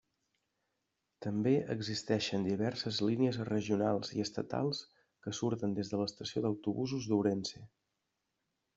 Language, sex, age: Catalan, male, 30-39